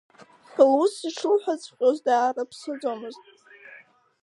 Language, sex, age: Abkhazian, female, under 19